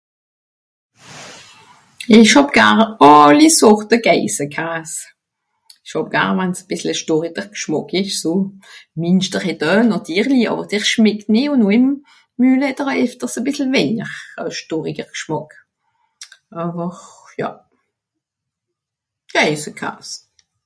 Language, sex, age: Swiss German, female, 60-69